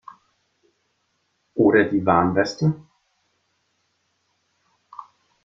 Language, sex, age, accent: German, male, 19-29, Deutschland Deutsch